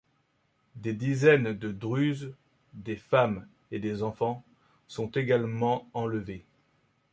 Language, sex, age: French, male, 30-39